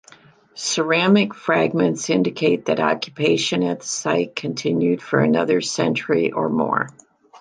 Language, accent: English, United States English